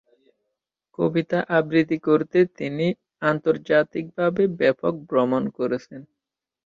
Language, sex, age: Bengali, male, 19-29